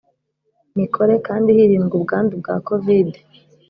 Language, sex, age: Kinyarwanda, female, 19-29